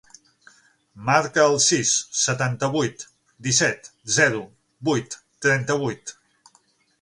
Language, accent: Catalan, central; septentrional